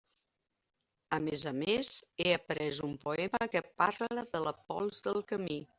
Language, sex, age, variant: Catalan, female, 60-69, Balear